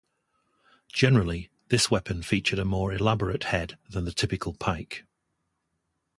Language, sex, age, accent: English, male, 60-69, England English